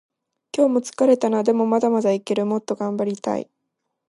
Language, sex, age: Japanese, female, 19-29